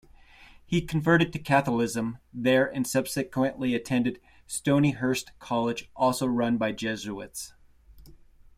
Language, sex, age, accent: English, male, 40-49, United States English